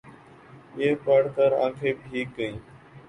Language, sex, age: Urdu, male, 19-29